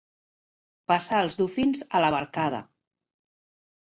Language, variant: Catalan, Central